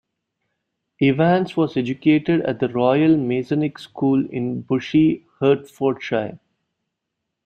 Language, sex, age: English, male, 19-29